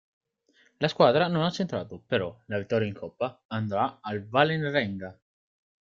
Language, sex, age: Italian, male, under 19